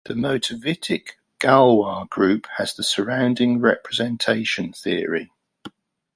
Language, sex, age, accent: English, male, 50-59, England English